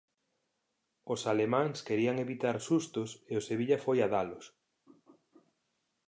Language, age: Galician, 40-49